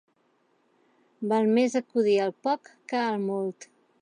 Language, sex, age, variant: Catalan, female, 40-49, Central